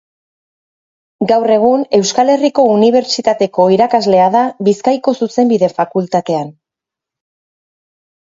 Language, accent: Basque, Erdialdekoa edo Nafarra (Gipuzkoa, Nafarroa)